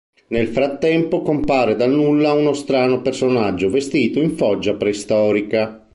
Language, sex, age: Italian, male, 50-59